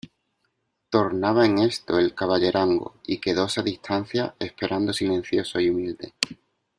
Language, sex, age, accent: Spanish, male, 30-39, España: Sur peninsular (Andalucia, Extremadura, Murcia)